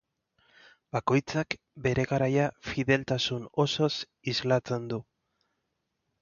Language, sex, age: Basque, male, 30-39